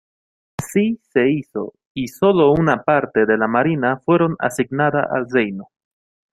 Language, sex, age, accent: Spanish, male, 19-29, Rioplatense: Argentina, Uruguay, este de Bolivia, Paraguay